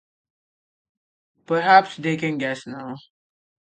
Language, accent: English, India and South Asia (India, Pakistan, Sri Lanka)